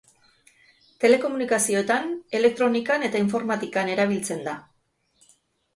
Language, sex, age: Basque, female, 50-59